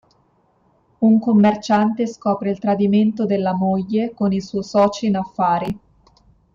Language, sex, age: Italian, female, 19-29